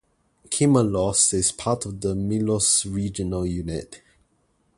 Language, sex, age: English, male, 19-29